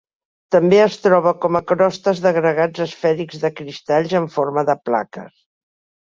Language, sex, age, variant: Catalan, female, 60-69, Central